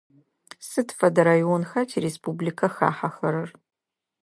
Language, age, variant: Adyghe, 40-49, Адыгабзэ (Кирил, пстэумэ зэдыряе)